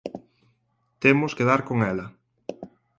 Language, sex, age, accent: Galician, male, 19-29, Atlántico (seseo e gheada)